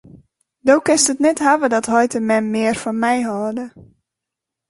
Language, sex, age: Western Frisian, female, 30-39